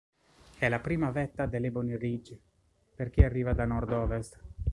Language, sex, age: Italian, male, 30-39